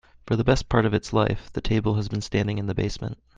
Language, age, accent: English, 19-29, United States English